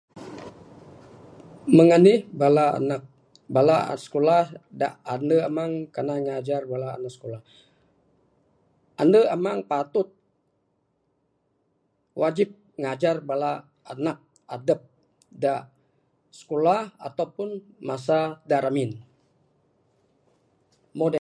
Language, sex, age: Bukar-Sadung Bidayuh, male, 60-69